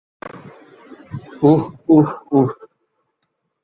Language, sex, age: Bengali, male, 19-29